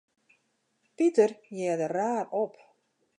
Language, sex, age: Western Frisian, female, 60-69